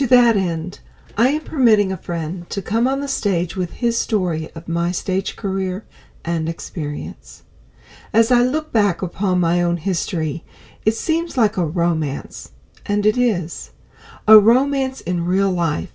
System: none